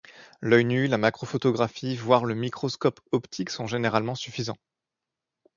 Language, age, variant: French, 19-29, Français de métropole